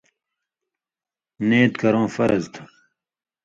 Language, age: Indus Kohistani, 30-39